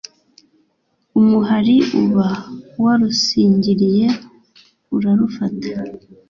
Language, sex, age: Kinyarwanda, female, 19-29